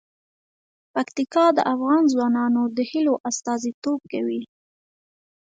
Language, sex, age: Pashto, female, 19-29